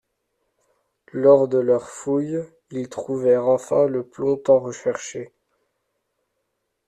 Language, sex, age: French, male, 19-29